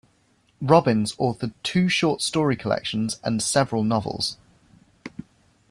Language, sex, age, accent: English, male, 19-29, England English